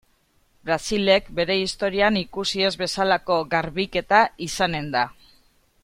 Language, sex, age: Basque, female, 30-39